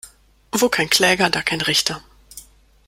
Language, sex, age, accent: German, female, 30-39, Deutschland Deutsch